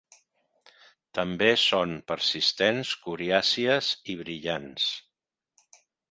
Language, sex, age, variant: Catalan, male, 50-59, Central